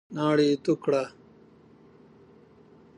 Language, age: Pashto, 30-39